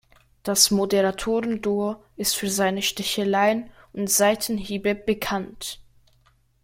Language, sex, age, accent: German, male, under 19, Schweizerdeutsch